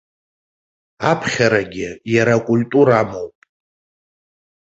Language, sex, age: Abkhazian, male, 30-39